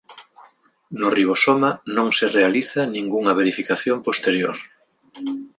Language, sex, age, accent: Galician, male, 50-59, Normativo (estándar)